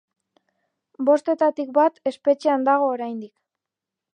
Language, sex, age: Basque, female, 19-29